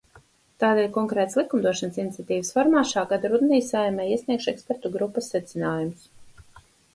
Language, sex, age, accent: Latvian, female, 40-49, Dzimtā valoda